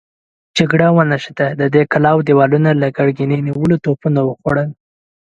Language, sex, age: Pashto, male, 19-29